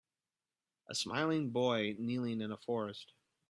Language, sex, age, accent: English, male, 30-39, United States English